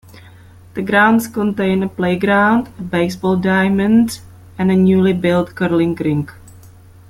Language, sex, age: English, female, 40-49